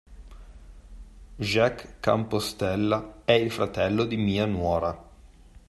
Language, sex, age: Italian, male, 30-39